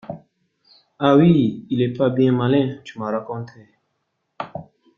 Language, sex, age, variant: French, male, 19-29, Français d'Afrique subsaharienne et des îles africaines